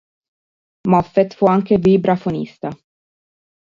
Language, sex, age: Italian, female, 30-39